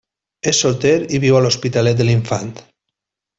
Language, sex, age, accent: Catalan, male, 30-39, valencià